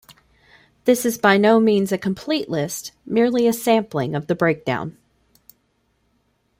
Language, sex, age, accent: English, female, 30-39, United States English